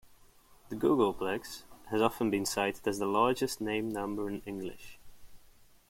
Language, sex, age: English, male, 19-29